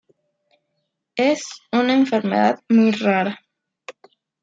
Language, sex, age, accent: Spanish, female, 19-29, México